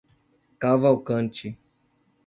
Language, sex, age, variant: Portuguese, male, 40-49, Portuguese (Brasil)